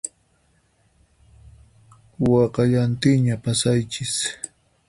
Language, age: Puno Quechua, 19-29